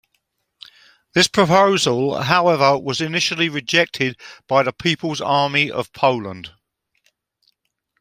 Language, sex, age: English, male, 70-79